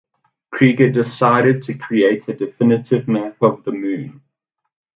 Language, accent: English, Southern African (South Africa, Zimbabwe, Namibia)